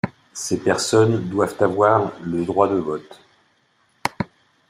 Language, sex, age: French, male, 70-79